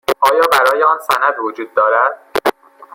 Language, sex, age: Persian, male, 19-29